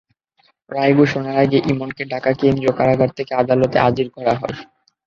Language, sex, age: Bengali, male, 19-29